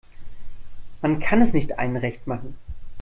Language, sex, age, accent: German, male, 30-39, Deutschland Deutsch